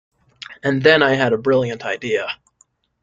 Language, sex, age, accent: English, male, 19-29, United States English